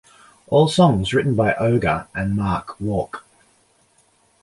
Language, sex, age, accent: English, male, 40-49, Australian English